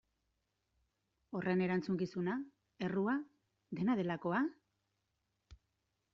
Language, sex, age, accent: Basque, female, 40-49, Mendebalekoa (Araba, Bizkaia, Gipuzkoako mendebaleko herri batzuk)